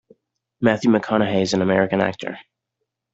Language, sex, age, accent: English, male, 19-29, United States English